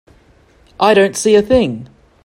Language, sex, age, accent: English, male, 30-39, Australian English